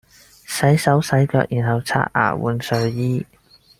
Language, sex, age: Cantonese, male, 19-29